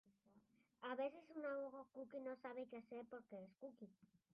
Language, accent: Spanish, México